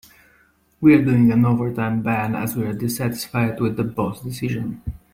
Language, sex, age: English, male, 30-39